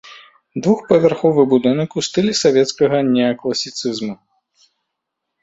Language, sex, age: Belarusian, male, 30-39